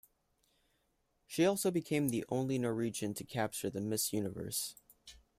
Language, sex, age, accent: English, male, 19-29, United States English